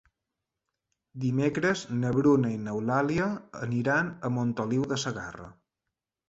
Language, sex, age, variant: Catalan, male, 30-39, Balear